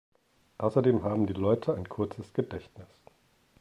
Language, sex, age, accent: German, male, 30-39, Deutschland Deutsch